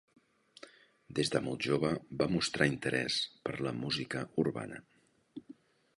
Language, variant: Catalan, Central